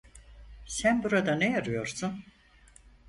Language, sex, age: Turkish, female, 80-89